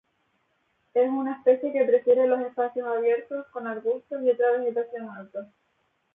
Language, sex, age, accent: Spanish, female, 19-29, España: Islas Canarias